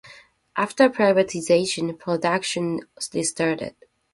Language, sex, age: English, female, 19-29